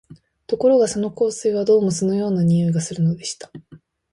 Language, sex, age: Japanese, female, 19-29